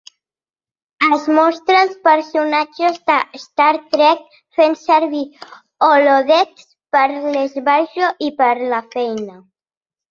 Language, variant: Catalan, Central